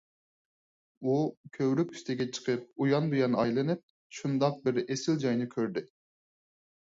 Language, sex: Uyghur, male